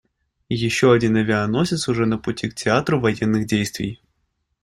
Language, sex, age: Russian, male, 19-29